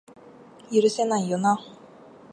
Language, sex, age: Japanese, female, 19-29